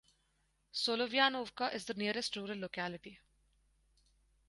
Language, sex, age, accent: English, female, 19-29, India and South Asia (India, Pakistan, Sri Lanka)